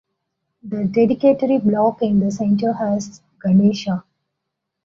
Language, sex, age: English, female, 30-39